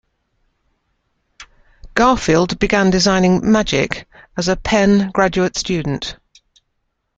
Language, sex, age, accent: English, female, 50-59, England English